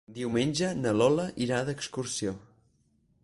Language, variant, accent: Catalan, Central, central